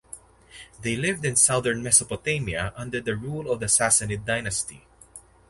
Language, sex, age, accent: English, male, under 19, Filipino